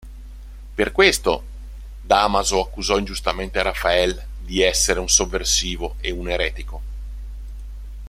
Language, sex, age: Italian, male, 50-59